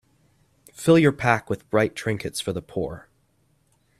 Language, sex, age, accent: English, male, 19-29, Canadian English